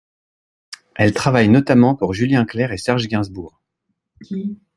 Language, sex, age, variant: French, male, 40-49, Français de métropole